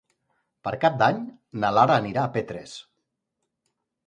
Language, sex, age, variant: Catalan, male, 40-49, Central